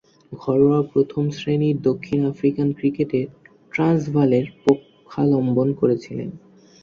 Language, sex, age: Bengali, male, under 19